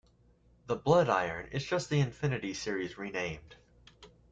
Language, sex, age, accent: English, male, 19-29, United States English